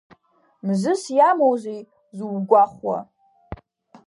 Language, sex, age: Abkhazian, female, under 19